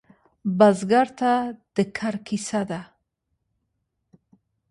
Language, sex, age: Pashto, female, 40-49